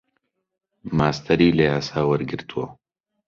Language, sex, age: Central Kurdish, male, under 19